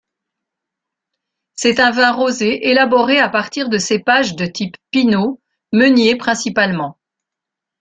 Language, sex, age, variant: French, female, 60-69, Français de métropole